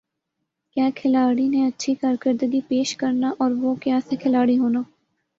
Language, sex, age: Urdu, male, 19-29